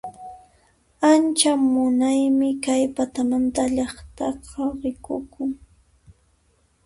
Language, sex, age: Puno Quechua, female, 19-29